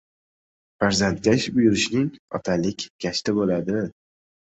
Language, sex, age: Uzbek, male, 19-29